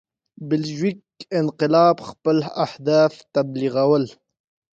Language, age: Pashto, 19-29